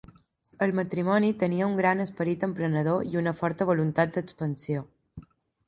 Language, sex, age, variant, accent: Catalan, female, 19-29, Balear, mallorquí